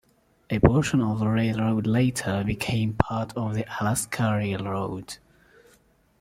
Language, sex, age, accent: English, male, 19-29, United States English